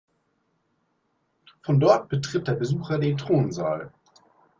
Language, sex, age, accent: German, male, 19-29, Deutschland Deutsch